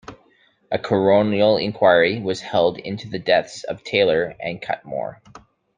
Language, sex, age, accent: English, male, 30-39, Canadian English